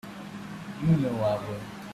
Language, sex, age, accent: English, male, 19-29, India and South Asia (India, Pakistan, Sri Lanka)